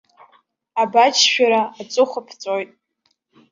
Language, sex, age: Abkhazian, male, under 19